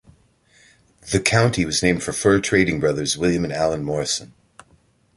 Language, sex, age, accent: English, male, 40-49, United States English